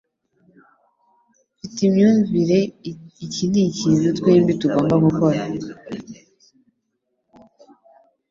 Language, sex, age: Kinyarwanda, female, 19-29